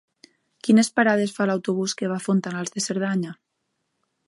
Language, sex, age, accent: Catalan, female, 19-29, septentrional; valencià